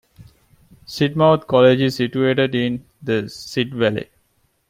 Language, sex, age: English, male, 19-29